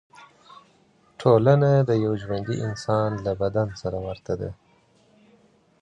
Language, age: Pashto, 30-39